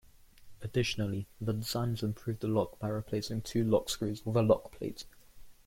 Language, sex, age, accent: English, male, under 19, England English